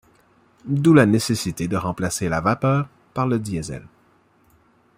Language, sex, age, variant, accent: French, male, 30-39, Français d'Amérique du Nord, Français du Canada